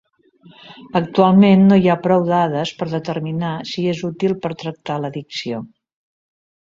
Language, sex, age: Catalan, female, 70-79